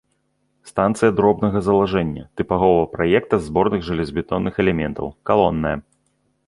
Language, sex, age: Belarusian, male, 30-39